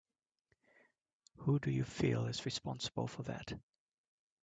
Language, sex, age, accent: English, male, 40-49, New Zealand English